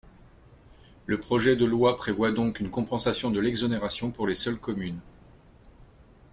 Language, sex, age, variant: French, male, 40-49, Français de métropole